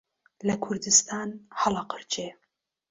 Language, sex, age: Central Kurdish, female, 30-39